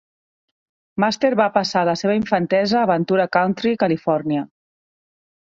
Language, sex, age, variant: Catalan, male, 30-39, Central